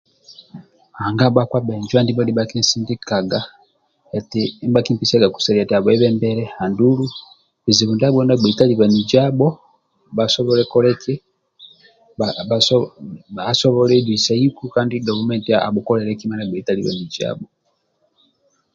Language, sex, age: Amba (Uganda), male, 30-39